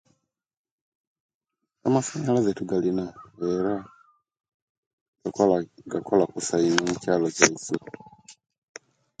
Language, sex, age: Kenyi, male, 30-39